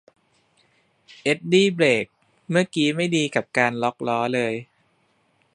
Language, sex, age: Thai, male, 30-39